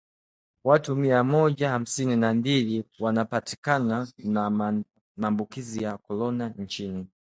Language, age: Swahili, 19-29